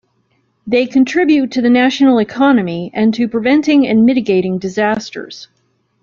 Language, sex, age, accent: English, female, 50-59, United States English